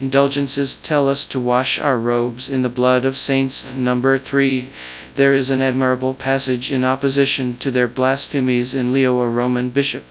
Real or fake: fake